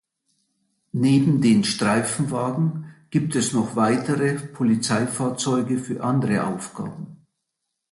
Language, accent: German, Deutschland Deutsch